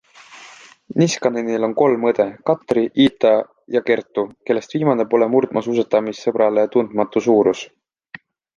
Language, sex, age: Estonian, male, 19-29